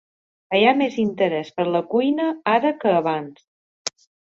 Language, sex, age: Catalan, female, 40-49